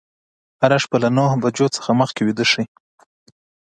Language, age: Pashto, 19-29